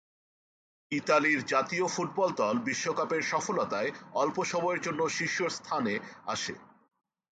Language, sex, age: Bengali, male, 40-49